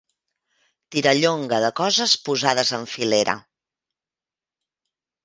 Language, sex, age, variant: Catalan, female, 50-59, Central